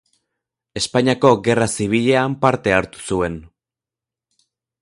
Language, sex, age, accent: Basque, male, 19-29, Mendebalekoa (Araba, Bizkaia, Gipuzkoako mendebaleko herri batzuk)